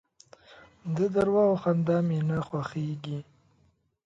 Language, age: Pashto, 19-29